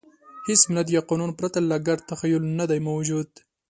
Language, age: Pashto, 19-29